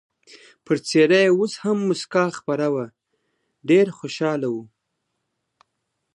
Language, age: Pashto, 40-49